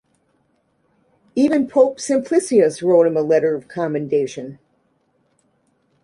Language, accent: English, United States English